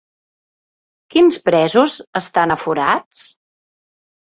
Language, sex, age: Catalan, female, 30-39